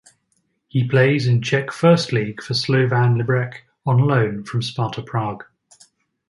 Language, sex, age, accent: English, male, 30-39, England English